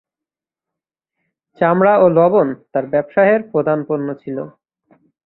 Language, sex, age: Bengali, male, 19-29